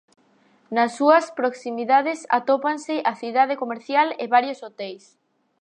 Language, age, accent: Galician, 40-49, Oriental (común en zona oriental)